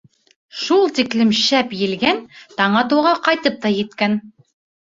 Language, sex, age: Bashkir, female, 30-39